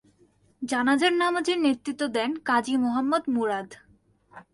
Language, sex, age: Bengali, female, 19-29